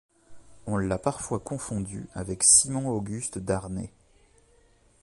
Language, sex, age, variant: French, male, 40-49, Français de métropole